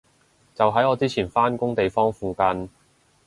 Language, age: Cantonese, 19-29